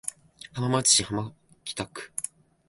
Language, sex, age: Japanese, male, 19-29